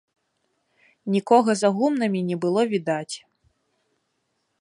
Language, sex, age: Belarusian, female, 19-29